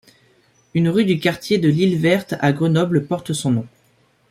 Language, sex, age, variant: French, male, 19-29, Français de métropole